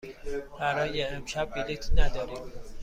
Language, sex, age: Persian, male, 30-39